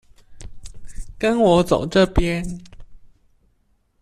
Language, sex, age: Chinese, male, under 19